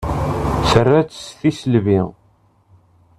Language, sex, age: Kabyle, male, 19-29